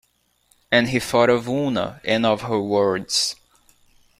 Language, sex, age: English, male, 19-29